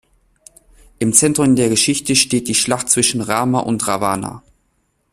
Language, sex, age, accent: German, male, 19-29, Deutschland Deutsch